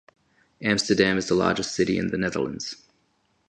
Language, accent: English, Australian English